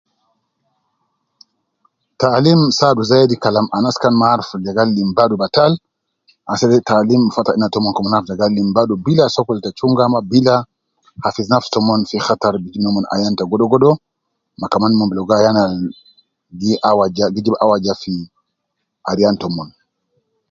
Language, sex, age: Nubi, male, 50-59